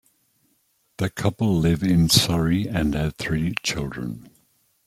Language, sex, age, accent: English, male, 60-69, Australian English